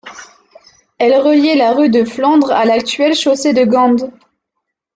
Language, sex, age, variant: French, female, under 19, Français de métropole